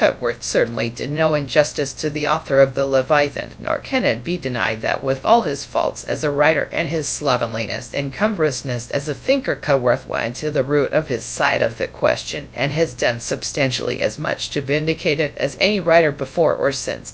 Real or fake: fake